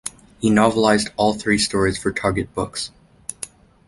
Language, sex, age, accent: English, male, under 19, United States English